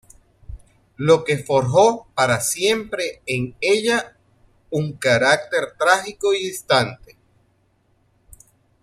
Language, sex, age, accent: Spanish, male, 40-49, Caribe: Cuba, Venezuela, Puerto Rico, República Dominicana, Panamá, Colombia caribeña, México caribeño, Costa del golfo de México